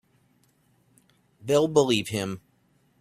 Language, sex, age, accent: English, male, 30-39, United States English